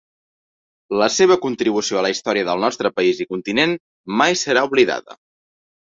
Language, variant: Catalan, Central